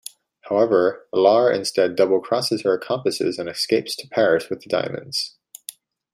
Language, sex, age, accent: English, male, 19-29, United States English